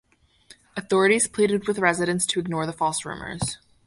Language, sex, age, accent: English, female, under 19, United States English